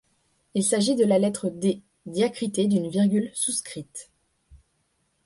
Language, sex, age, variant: French, female, 19-29, Français de métropole